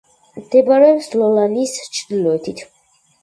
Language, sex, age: Georgian, female, 19-29